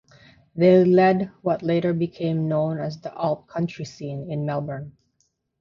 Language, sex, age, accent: English, female, 30-39, Canadian English; Filipino